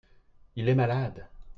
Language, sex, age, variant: French, male, 30-39, Français de métropole